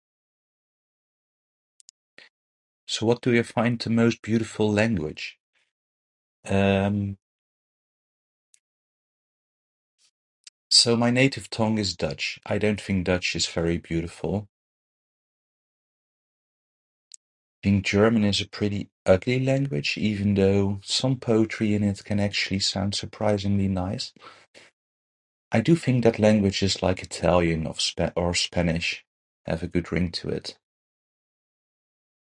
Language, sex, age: English, male, 30-39